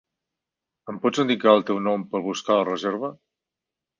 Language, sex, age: Catalan, male, 40-49